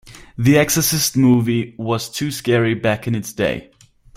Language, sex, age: English, male, 19-29